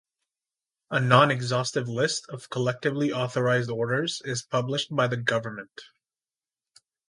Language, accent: English, Canadian English